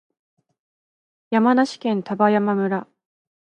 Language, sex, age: Japanese, female, 30-39